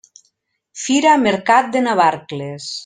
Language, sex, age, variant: Catalan, female, 50-59, Central